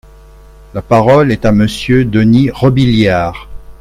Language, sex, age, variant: French, male, 60-69, Français de métropole